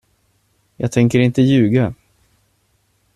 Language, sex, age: Swedish, male, 19-29